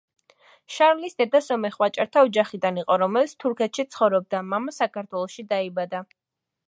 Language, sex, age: Georgian, female, 19-29